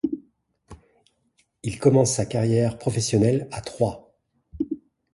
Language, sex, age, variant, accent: French, male, 40-49, Français d'Europe, Français de Belgique